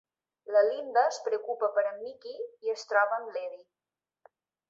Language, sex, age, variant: Catalan, female, 40-49, Balear